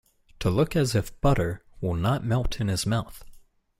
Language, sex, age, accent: English, male, 19-29, United States English